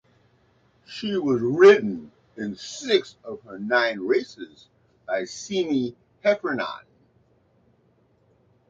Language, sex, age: English, male, 60-69